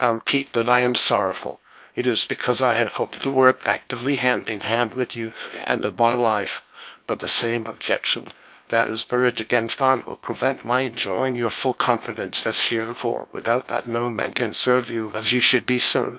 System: TTS, GlowTTS